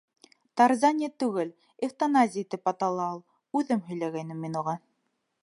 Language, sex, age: Bashkir, female, 19-29